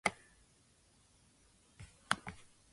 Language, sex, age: Japanese, male, 19-29